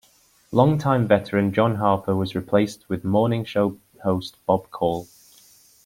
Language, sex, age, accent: English, male, 19-29, England English